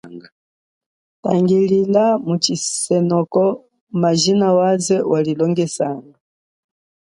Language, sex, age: Chokwe, female, 40-49